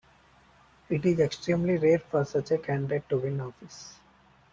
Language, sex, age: English, male, 19-29